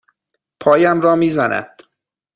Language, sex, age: Persian, male, 30-39